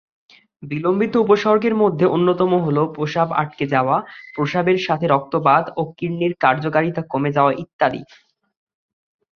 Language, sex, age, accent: Bengali, male, 19-29, Bangladeshi